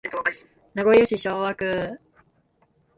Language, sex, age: Japanese, female, 19-29